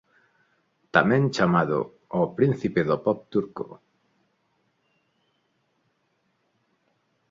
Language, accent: Galician, Neofalante